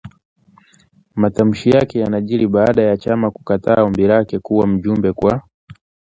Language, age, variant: Swahili, 19-29, Kiswahili cha Bara ya Tanzania